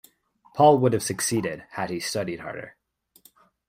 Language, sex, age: English, male, 19-29